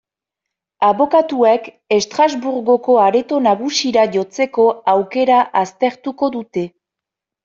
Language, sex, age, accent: Basque, female, 19-29, Nafar-lapurtarra edo Zuberotarra (Lapurdi, Nafarroa Beherea, Zuberoa)